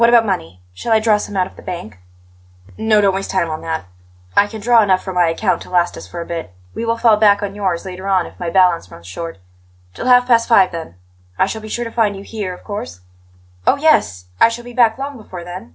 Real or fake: real